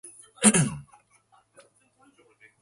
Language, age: English, 19-29